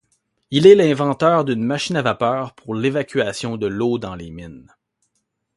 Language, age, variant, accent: French, 40-49, Français d'Amérique du Nord, Français du Canada